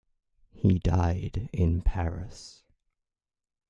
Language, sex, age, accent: English, male, 19-29, England English